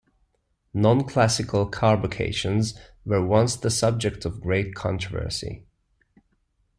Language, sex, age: English, male, 30-39